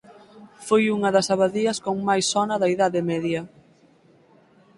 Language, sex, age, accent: Galician, female, 19-29, Atlántico (seseo e gheada)